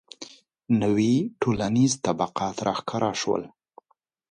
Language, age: Pashto, 50-59